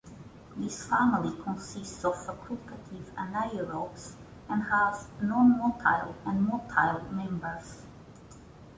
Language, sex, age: English, female, 30-39